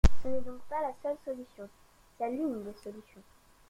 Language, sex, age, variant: French, male, 40-49, Français de métropole